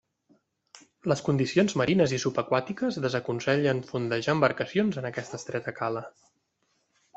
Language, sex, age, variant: Catalan, male, 30-39, Central